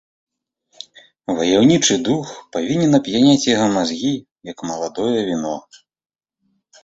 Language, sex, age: Belarusian, male, 40-49